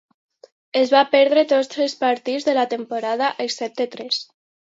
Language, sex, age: Catalan, female, under 19